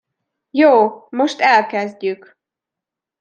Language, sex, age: Hungarian, female, 19-29